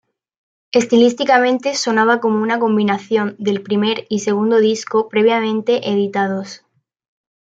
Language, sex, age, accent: Spanish, female, 19-29, España: Sur peninsular (Andalucia, Extremadura, Murcia)